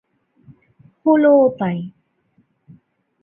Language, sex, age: Bengali, female, 19-29